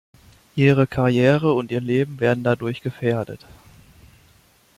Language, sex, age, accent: German, male, 19-29, Deutschland Deutsch